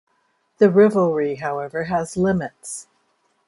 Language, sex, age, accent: English, female, 60-69, United States English